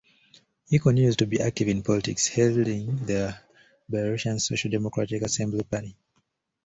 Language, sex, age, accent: English, male, 19-29, United States English